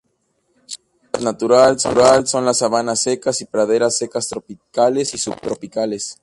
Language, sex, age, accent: Spanish, male, 19-29, México